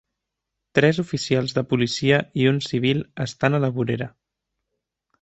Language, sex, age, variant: Catalan, male, 19-29, Central